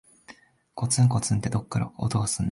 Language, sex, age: Japanese, male, 19-29